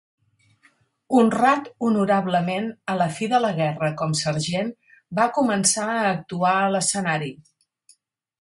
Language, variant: Catalan, Central